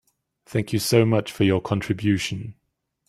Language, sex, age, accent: English, male, 19-29, England English